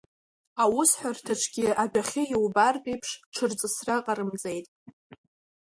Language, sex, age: Abkhazian, female, under 19